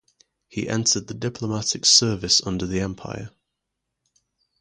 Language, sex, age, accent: English, male, 30-39, England English